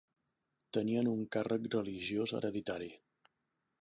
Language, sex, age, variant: Catalan, male, 40-49, Central